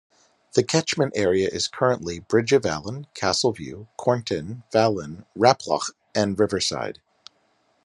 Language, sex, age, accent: English, male, 40-49, United States English